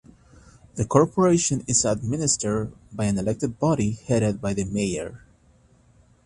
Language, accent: English, United States English